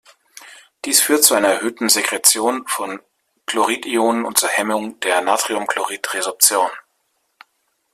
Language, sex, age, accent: German, male, 30-39, Deutschland Deutsch